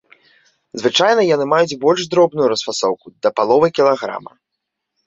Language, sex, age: Belarusian, male, 19-29